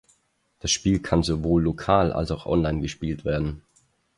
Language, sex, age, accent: German, male, 19-29, Österreichisches Deutsch